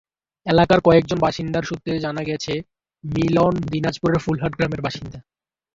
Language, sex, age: Bengali, male, under 19